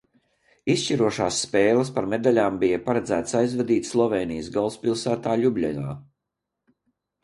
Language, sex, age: Latvian, male, 50-59